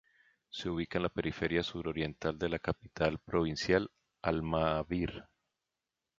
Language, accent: Spanish, Andino-Pacífico: Colombia, Perú, Ecuador, oeste de Bolivia y Venezuela andina